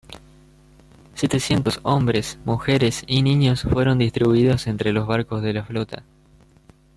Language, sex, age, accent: Spanish, male, under 19, Rioplatense: Argentina, Uruguay, este de Bolivia, Paraguay